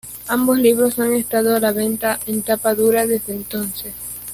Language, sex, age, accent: Spanish, female, under 19, Andino-Pacífico: Colombia, Perú, Ecuador, oeste de Bolivia y Venezuela andina